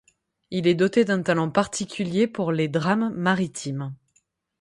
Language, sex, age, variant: French, female, 30-39, Français de métropole